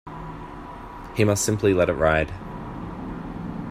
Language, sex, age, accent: English, male, 30-39, Australian English